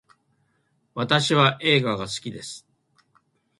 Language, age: Japanese, 60-69